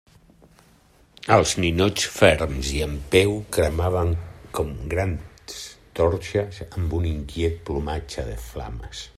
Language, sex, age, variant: Catalan, male, 50-59, Central